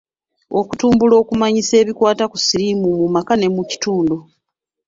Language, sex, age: Ganda, female, 30-39